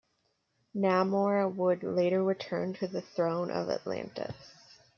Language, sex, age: English, female, 19-29